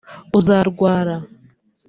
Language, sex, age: Kinyarwanda, female, 19-29